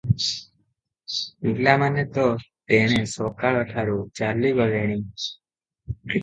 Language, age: Odia, 19-29